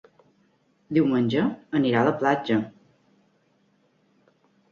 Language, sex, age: Catalan, female, 50-59